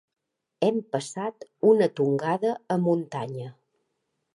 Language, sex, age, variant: Catalan, female, 50-59, Central